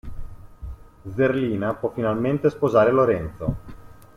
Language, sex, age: Italian, male, 30-39